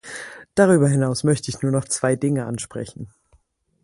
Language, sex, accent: German, female, Deutschland Deutsch